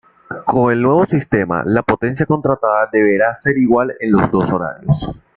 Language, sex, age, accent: Spanish, male, 19-29, Caribe: Cuba, Venezuela, Puerto Rico, República Dominicana, Panamá, Colombia caribeña, México caribeño, Costa del golfo de México